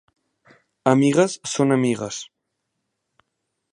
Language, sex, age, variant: Catalan, male, under 19, Central